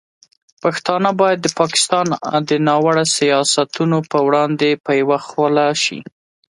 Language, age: Pashto, 30-39